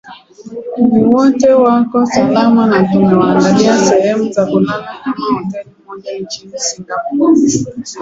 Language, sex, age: Swahili, female, 19-29